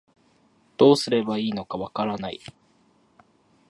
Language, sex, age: Japanese, male, 30-39